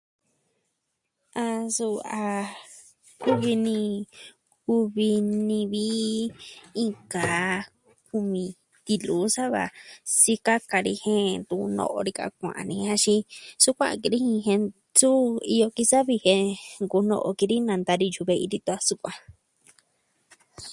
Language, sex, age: Southwestern Tlaxiaco Mixtec, female, 19-29